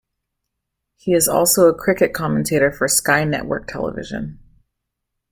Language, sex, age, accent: English, female, 19-29, United States English